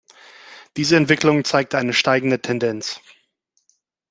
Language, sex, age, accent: German, male, 50-59, Deutschland Deutsch